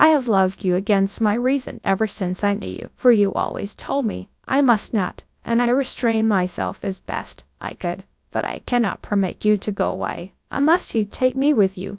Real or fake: fake